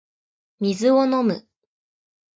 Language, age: Japanese, 19-29